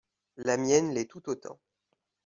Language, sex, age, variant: French, male, 30-39, Français de métropole